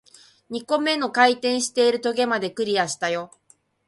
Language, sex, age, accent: Japanese, female, 40-49, 標準語